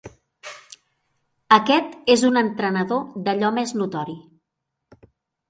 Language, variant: Catalan, Central